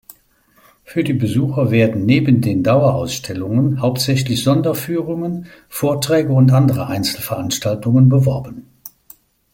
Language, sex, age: German, male, 80-89